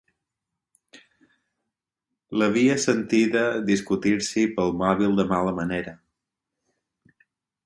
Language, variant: Catalan, Balear